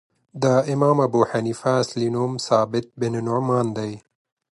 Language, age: Pashto, 30-39